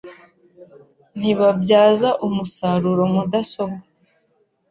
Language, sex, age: Kinyarwanda, female, 19-29